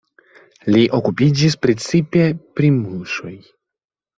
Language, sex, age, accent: Esperanto, male, under 19, Internacia